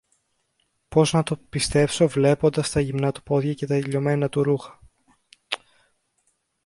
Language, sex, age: Greek, male, under 19